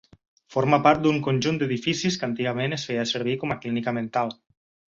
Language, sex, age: Catalan, male, 30-39